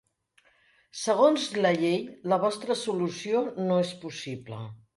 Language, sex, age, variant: Catalan, female, 60-69, Central